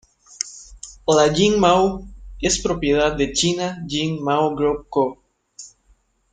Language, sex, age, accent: Spanish, male, 19-29, México